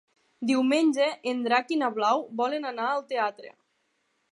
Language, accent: Catalan, Tortosí